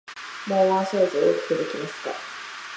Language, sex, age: Japanese, female, 19-29